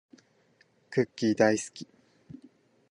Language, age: Japanese, 19-29